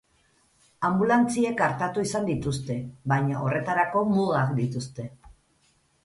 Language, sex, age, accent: Basque, female, 50-59, Erdialdekoa edo Nafarra (Gipuzkoa, Nafarroa)